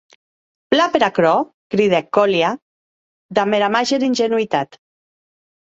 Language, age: Occitan, 50-59